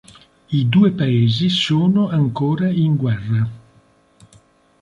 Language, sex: Italian, male